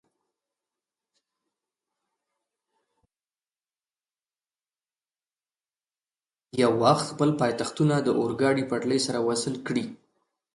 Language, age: Pashto, 30-39